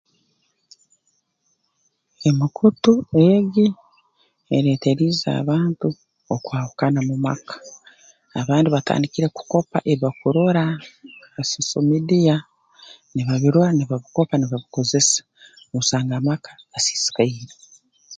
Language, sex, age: Tooro, female, 40-49